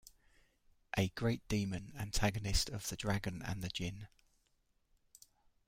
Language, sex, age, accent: English, male, 50-59, England English